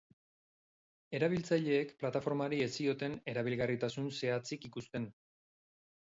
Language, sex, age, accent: Basque, male, 40-49, Mendebalekoa (Araba, Bizkaia, Gipuzkoako mendebaleko herri batzuk)